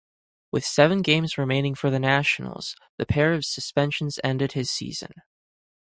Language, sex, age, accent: English, male, 19-29, United States English